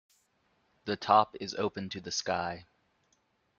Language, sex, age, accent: English, male, 19-29, United States English